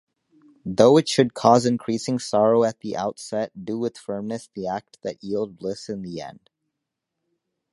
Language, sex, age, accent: English, male, under 19, United States English